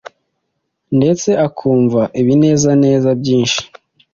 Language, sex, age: Kinyarwanda, male, 19-29